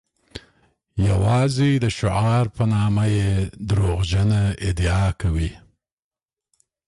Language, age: Pashto, 50-59